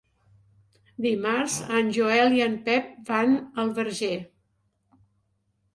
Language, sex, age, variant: Catalan, female, 60-69, Central